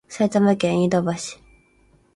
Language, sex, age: Japanese, female, 19-29